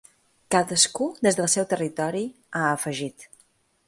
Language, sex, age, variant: Catalan, female, 40-49, Balear